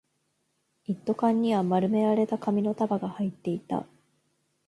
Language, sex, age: Japanese, female, 30-39